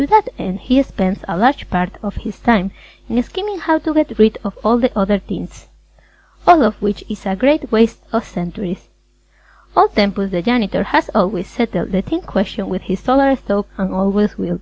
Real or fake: real